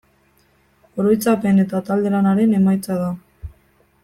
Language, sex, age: Basque, female, 19-29